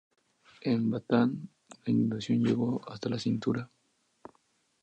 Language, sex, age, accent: Spanish, male, 19-29, México